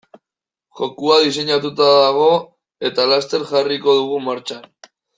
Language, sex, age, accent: Basque, male, 19-29, Mendebalekoa (Araba, Bizkaia, Gipuzkoako mendebaleko herri batzuk)